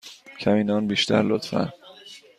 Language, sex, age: Persian, male, 30-39